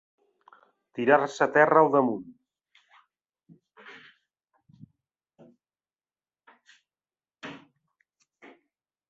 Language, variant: Catalan, Central